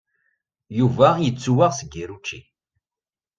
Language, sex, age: Kabyle, male, 40-49